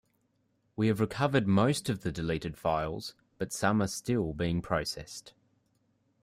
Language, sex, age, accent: English, male, 19-29, Australian English